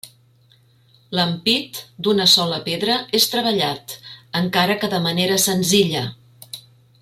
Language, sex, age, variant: Catalan, female, 50-59, Central